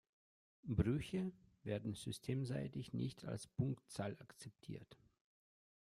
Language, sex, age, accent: German, male, 40-49, Russisch Deutsch